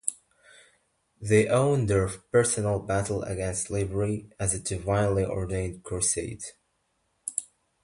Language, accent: English, Southern African (South Africa, Zimbabwe, Namibia)